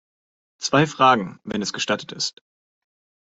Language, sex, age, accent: German, male, 30-39, Deutschland Deutsch